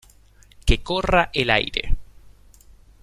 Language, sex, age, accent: Spanish, male, 19-29, Rioplatense: Argentina, Uruguay, este de Bolivia, Paraguay